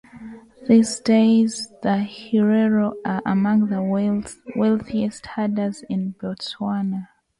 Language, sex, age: English, female, 19-29